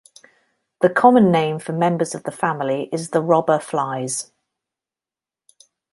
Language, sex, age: English, female, 30-39